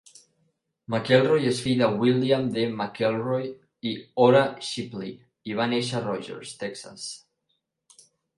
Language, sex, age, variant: Catalan, male, 19-29, Central